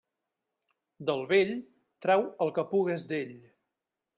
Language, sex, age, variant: Catalan, male, 50-59, Central